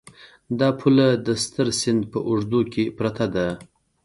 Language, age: Pashto, 30-39